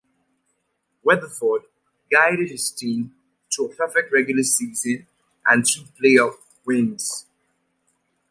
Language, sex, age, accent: English, male, 30-39, United States English